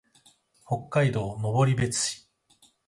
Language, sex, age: Japanese, male, 30-39